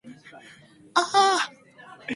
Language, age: English, under 19